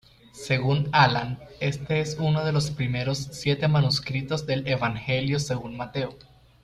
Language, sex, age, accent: Spanish, male, under 19, Caribe: Cuba, Venezuela, Puerto Rico, República Dominicana, Panamá, Colombia caribeña, México caribeño, Costa del golfo de México